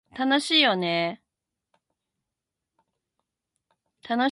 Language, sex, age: Japanese, female, 40-49